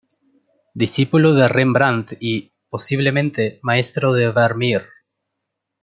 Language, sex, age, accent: Spanish, male, 19-29, Rioplatense: Argentina, Uruguay, este de Bolivia, Paraguay